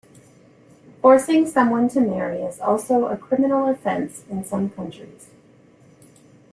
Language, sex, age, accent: English, female, 50-59, United States English